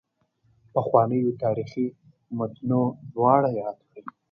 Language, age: Pashto, 19-29